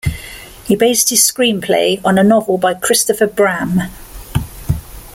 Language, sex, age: English, female, 60-69